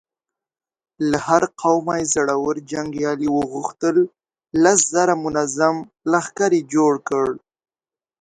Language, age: Pashto, under 19